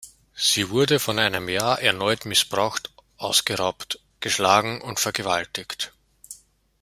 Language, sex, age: German, male, 19-29